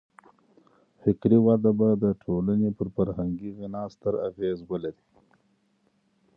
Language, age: Pashto, 40-49